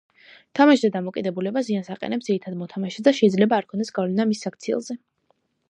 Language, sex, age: Georgian, female, under 19